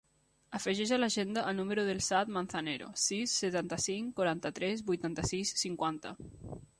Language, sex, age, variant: Catalan, female, 19-29, Nord-Occidental